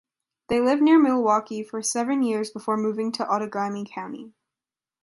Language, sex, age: English, female, under 19